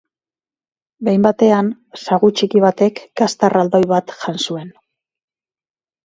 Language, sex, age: Basque, female, 40-49